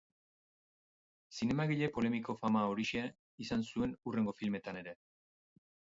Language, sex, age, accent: Basque, male, 40-49, Mendebalekoa (Araba, Bizkaia, Gipuzkoako mendebaleko herri batzuk)